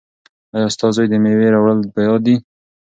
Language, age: Pashto, 19-29